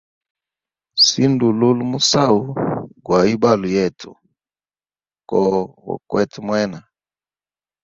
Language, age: Hemba, 19-29